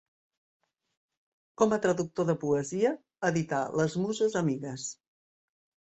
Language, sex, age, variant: Catalan, female, 50-59, Central